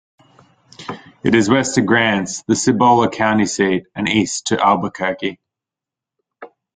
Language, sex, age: English, male, 19-29